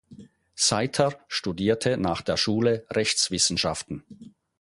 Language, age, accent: German, 50-59, Schweizerdeutsch